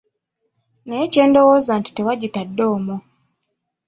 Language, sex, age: Ganda, female, 19-29